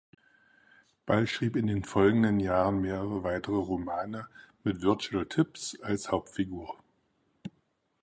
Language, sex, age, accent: German, male, 50-59, Deutschland Deutsch